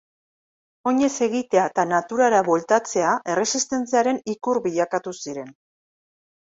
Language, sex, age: Basque, female, 40-49